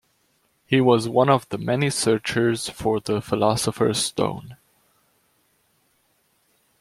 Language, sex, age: English, male, under 19